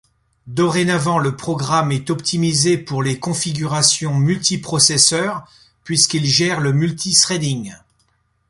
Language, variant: French, Français de métropole